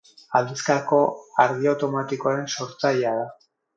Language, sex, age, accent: Basque, male, 40-49, Mendebalekoa (Araba, Bizkaia, Gipuzkoako mendebaleko herri batzuk)